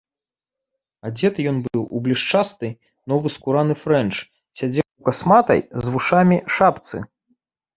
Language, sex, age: Belarusian, male, 30-39